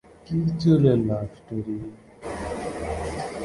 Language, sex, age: Bengali, male, 19-29